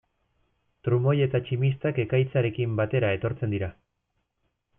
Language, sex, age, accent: Basque, male, 30-39, Erdialdekoa edo Nafarra (Gipuzkoa, Nafarroa)